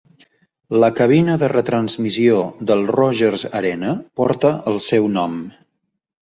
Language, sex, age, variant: Catalan, male, 40-49, Central